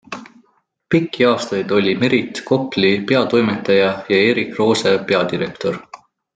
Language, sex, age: Estonian, male, 19-29